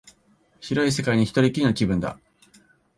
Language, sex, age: Japanese, male, 19-29